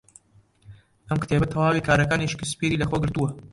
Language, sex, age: Central Kurdish, male, 30-39